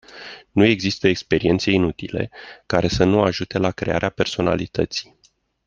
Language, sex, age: Romanian, male, 40-49